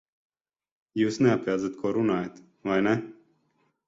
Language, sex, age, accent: Latvian, male, 30-39, Riga; Dzimtā valoda; nav